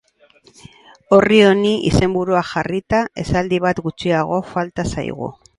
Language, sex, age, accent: Basque, female, 60-69, Erdialdekoa edo Nafarra (Gipuzkoa, Nafarroa)